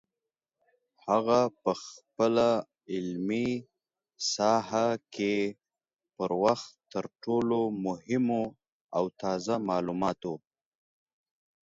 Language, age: Pashto, 30-39